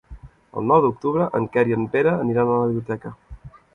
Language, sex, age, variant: Catalan, male, 19-29, Central